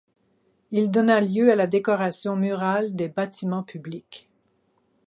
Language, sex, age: French, female, 50-59